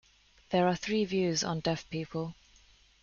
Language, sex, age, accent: English, female, 30-39, England English